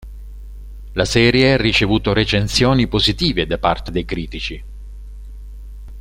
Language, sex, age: Italian, male, 60-69